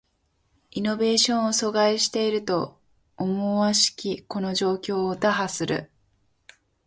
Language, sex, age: Japanese, female, 19-29